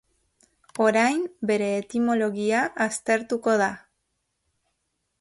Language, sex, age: Basque, female, 40-49